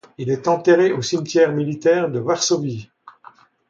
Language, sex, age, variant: French, male, 70-79, Français de métropole